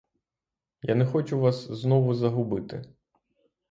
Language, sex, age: Ukrainian, male, 30-39